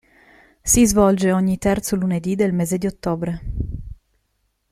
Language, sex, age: Italian, female, 30-39